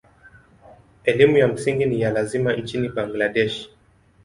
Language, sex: Swahili, male